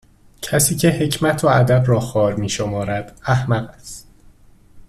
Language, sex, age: Persian, male, 19-29